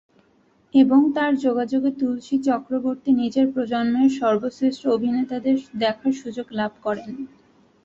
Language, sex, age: Bengali, female, under 19